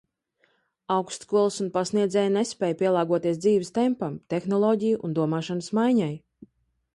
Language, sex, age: Latvian, female, 40-49